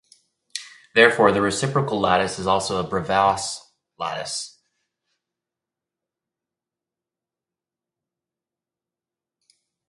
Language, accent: English, United States English